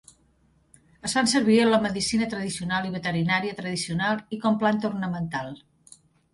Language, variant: Catalan, Nord-Occidental